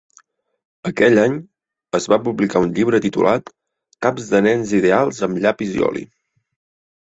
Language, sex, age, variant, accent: Catalan, male, 19-29, Central, gironí; Garrotxi